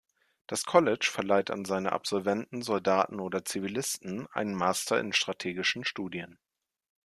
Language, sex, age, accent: German, male, 30-39, Deutschland Deutsch